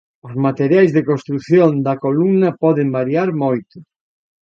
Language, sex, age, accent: Galician, male, 60-69, Atlántico (seseo e gheada)